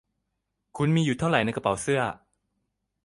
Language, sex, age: Thai, male, 19-29